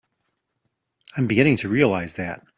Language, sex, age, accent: English, male, 40-49, United States English